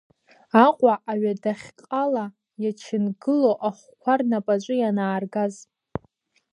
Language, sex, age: Abkhazian, female, 19-29